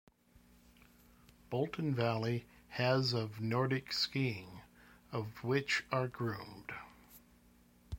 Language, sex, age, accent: English, male, 60-69, United States English